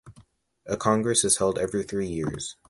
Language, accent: English, United States English